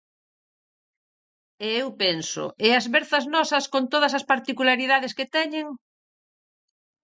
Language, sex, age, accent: Galician, female, 40-49, Atlántico (seseo e gheada)